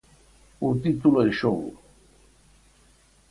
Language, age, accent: Galician, 70-79, Atlántico (seseo e gheada)